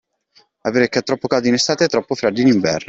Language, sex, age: Italian, male, 19-29